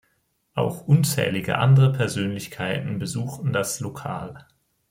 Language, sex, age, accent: German, male, 19-29, Deutschland Deutsch